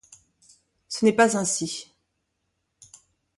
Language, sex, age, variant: French, female, 40-49, Français de métropole